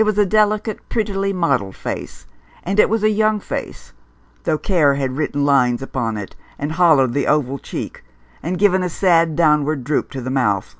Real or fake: real